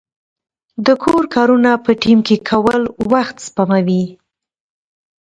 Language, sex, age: Pashto, female, 19-29